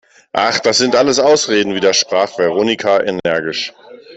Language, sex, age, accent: German, male, 30-39, Deutschland Deutsch